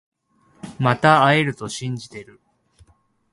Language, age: Japanese, 30-39